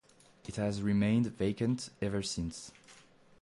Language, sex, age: English, male, 19-29